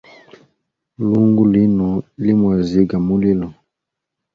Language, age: Hemba, 19-29